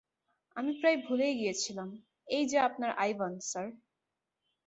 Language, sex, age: Bengali, female, 19-29